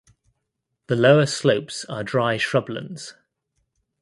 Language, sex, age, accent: English, male, 30-39, England English